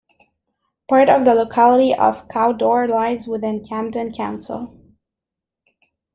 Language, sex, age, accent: English, female, 19-29, Canadian English